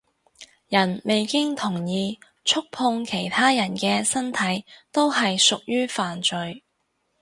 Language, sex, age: Cantonese, female, 19-29